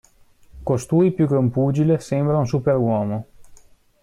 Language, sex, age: Italian, male, 30-39